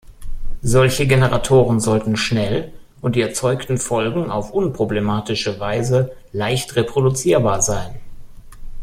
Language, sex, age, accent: German, male, 30-39, Deutschland Deutsch